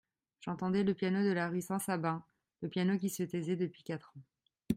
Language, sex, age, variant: French, female, 19-29, Français de métropole